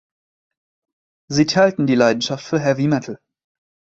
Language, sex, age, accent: German, male, 19-29, Deutschland Deutsch